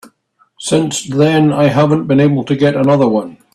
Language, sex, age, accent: English, male, 50-59, Scottish English